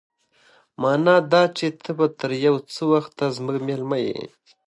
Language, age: Pashto, 19-29